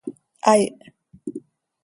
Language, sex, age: Seri, female, 40-49